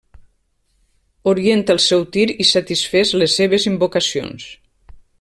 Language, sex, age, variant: Catalan, female, 50-59, Nord-Occidental